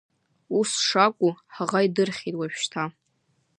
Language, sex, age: Abkhazian, female, under 19